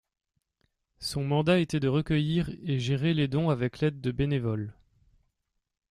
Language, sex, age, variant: French, male, 30-39, Français de métropole